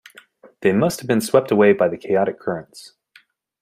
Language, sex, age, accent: English, male, 30-39, United States English